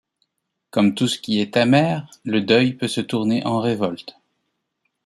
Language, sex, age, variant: French, male, 40-49, Français de métropole